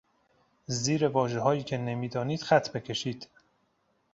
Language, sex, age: Persian, male, 30-39